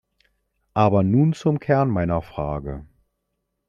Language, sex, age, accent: German, male, 40-49, Deutschland Deutsch